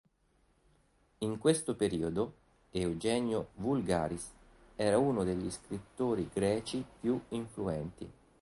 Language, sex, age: Italian, male, 40-49